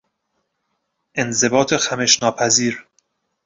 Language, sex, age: Persian, male, 30-39